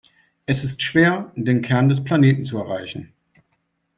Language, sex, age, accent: German, male, 40-49, Deutschland Deutsch